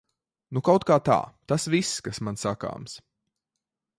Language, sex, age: Latvian, male, 19-29